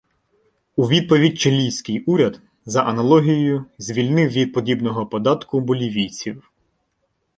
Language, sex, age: Ukrainian, male, 19-29